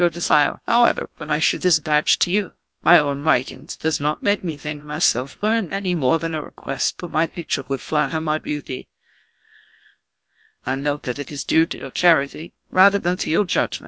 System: TTS, GlowTTS